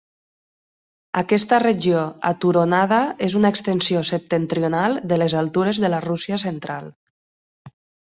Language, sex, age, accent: Catalan, female, 30-39, valencià